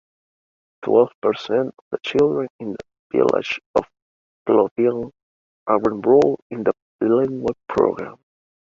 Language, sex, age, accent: English, male, 19-29, United States English